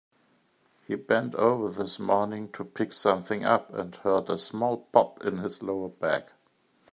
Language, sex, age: English, male, 50-59